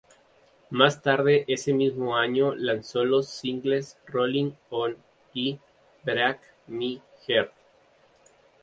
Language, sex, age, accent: Spanish, male, 19-29, América central